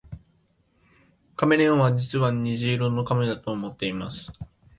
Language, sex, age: Japanese, male, 19-29